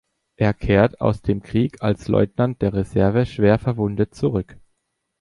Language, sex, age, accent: German, male, 19-29, Deutschland Deutsch